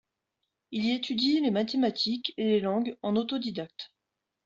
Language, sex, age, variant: French, female, 30-39, Français de métropole